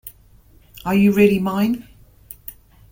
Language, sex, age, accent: English, female, 50-59, England English